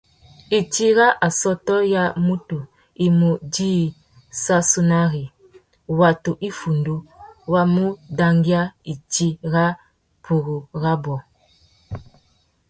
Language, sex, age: Tuki, female, 30-39